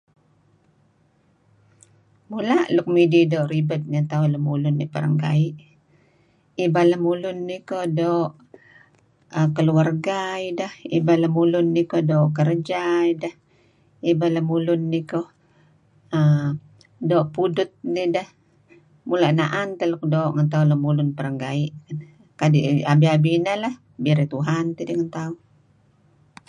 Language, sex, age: Kelabit, female, 60-69